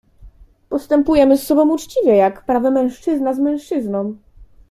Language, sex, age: Polish, female, 19-29